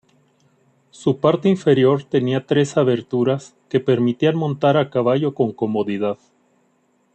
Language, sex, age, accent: Spanish, male, 40-49, México